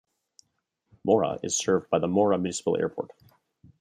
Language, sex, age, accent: English, male, 30-39, Canadian English